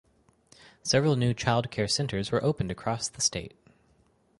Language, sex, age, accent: English, male, 30-39, United States English